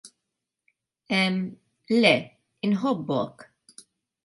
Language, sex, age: Maltese, female, 40-49